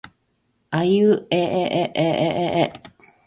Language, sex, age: Japanese, female, 40-49